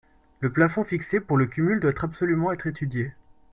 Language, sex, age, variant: French, male, 19-29, Français de métropole